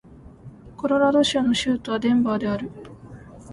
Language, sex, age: Japanese, female, 19-29